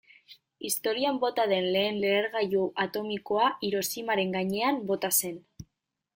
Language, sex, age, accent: Basque, female, 19-29, Mendebalekoa (Araba, Bizkaia, Gipuzkoako mendebaleko herri batzuk)